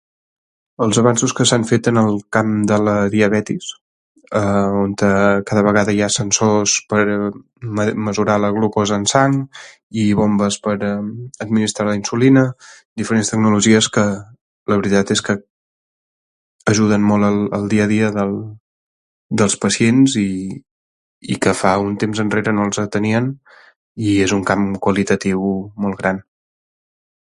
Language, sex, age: Catalan, male, 30-39